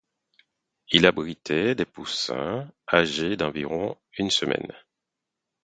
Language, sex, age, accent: French, male, 30-39, Français d’Haïti